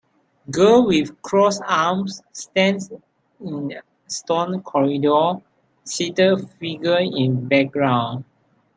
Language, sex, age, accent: English, male, 19-29, Malaysian English